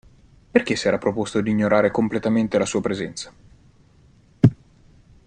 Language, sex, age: Italian, male, 19-29